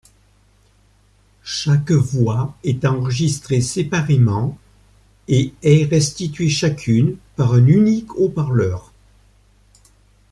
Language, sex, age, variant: French, male, 70-79, Français de métropole